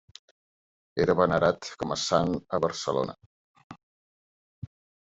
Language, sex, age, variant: Catalan, male, 60-69, Central